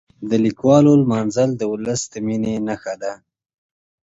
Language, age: Pashto, 19-29